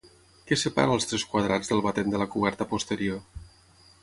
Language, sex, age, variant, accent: Catalan, male, 40-49, Tortosí, nord-occidental; Tortosí